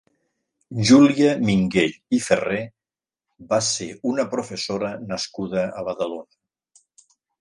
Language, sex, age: Catalan, male, 60-69